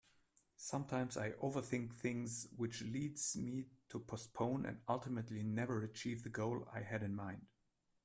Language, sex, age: English, male, 50-59